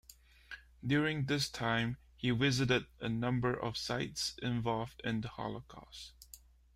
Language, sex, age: English, male, 30-39